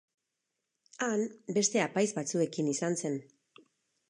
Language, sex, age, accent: Basque, female, 50-59, Erdialdekoa edo Nafarra (Gipuzkoa, Nafarroa)